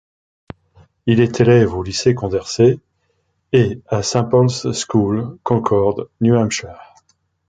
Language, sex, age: French, male, 60-69